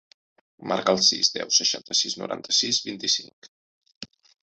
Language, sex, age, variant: Catalan, male, 30-39, Central